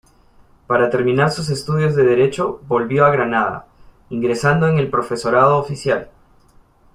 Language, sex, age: Spanish, male, 30-39